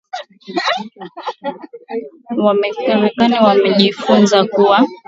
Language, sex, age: Swahili, female, 19-29